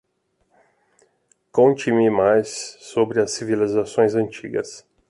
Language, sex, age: Portuguese, male, 40-49